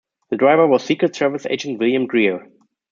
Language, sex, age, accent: English, male, 30-39, England English